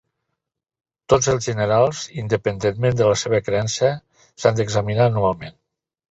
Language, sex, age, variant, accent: Catalan, male, 70-79, Nord-Occidental, Lleidatà